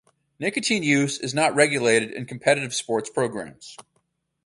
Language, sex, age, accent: English, male, 30-39, United States English